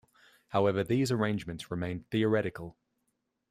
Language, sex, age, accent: English, male, 30-39, Australian English